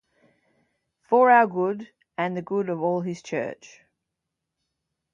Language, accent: English, Australian English